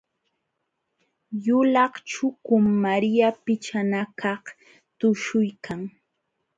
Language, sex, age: Jauja Wanca Quechua, female, 19-29